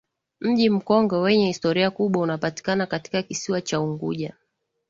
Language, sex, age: Swahili, female, 30-39